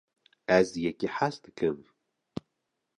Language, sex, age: Kurdish, male, 30-39